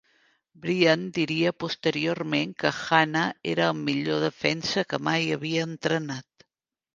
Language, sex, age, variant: Catalan, female, 50-59, Central